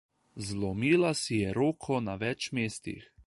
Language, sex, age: Slovenian, male, 19-29